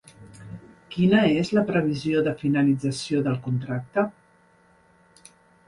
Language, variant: Catalan, Central